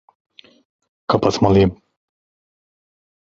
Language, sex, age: Turkish, male, 30-39